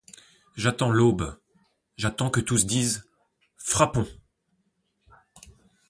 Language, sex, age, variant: French, male, 40-49, Français de métropole